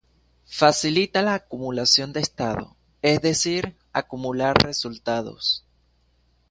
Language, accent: Spanish, Caribe: Cuba, Venezuela, Puerto Rico, República Dominicana, Panamá, Colombia caribeña, México caribeño, Costa del golfo de México